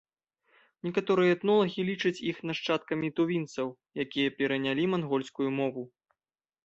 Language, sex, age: Belarusian, male, 19-29